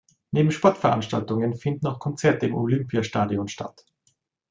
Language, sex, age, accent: German, male, 30-39, Österreichisches Deutsch